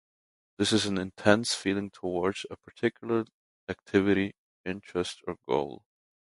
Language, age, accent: English, 19-29, United States English